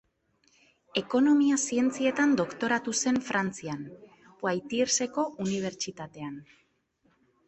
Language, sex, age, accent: Basque, female, 19-29, Mendebalekoa (Araba, Bizkaia, Gipuzkoako mendebaleko herri batzuk)